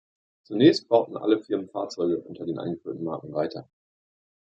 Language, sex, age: German, male, 19-29